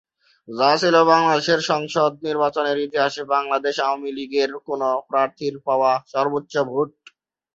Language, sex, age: Bengali, male, 19-29